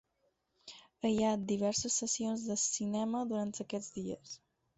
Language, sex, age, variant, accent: Catalan, female, 19-29, Balear, menorquí